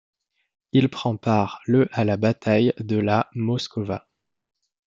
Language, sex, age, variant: French, male, 30-39, Français de métropole